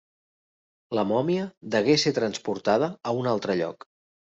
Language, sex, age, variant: Catalan, male, 30-39, Central